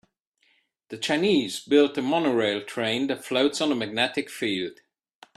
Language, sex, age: English, male, 30-39